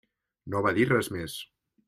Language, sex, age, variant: Catalan, male, 30-39, Central